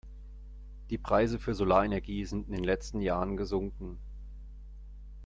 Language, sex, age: German, male, 19-29